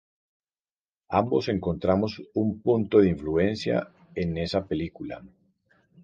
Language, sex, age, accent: Spanish, male, 40-49, Andino-Pacífico: Colombia, Perú, Ecuador, oeste de Bolivia y Venezuela andina